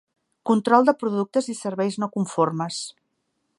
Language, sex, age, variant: Catalan, female, 50-59, Central